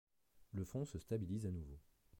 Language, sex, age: French, male, 30-39